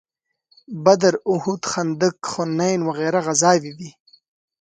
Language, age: Pashto, 19-29